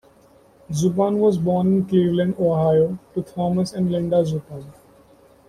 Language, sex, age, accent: English, male, 19-29, India and South Asia (India, Pakistan, Sri Lanka)